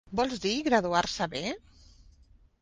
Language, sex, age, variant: Catalan, female, 50-59, Central